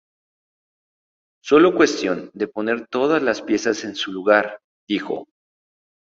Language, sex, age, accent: Spanish, male, 19-29, México